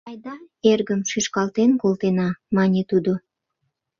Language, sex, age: Mari, female, 19-29